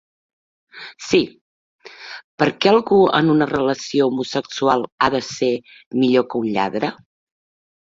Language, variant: Catalan, Central